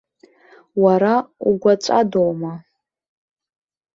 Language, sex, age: Abkhazian, female, 19-29